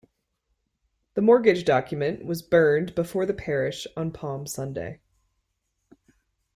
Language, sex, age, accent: English, female, 30-39, United States English